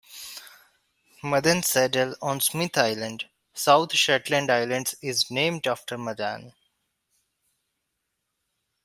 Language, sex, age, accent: English, male, 19-29, India and South Asia (India, Pakistan, Sri Lanka)